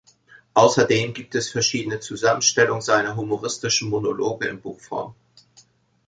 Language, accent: German, Deutschland Deutsch